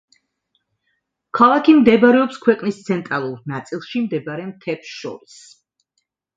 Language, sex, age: Georgian, female, 60-69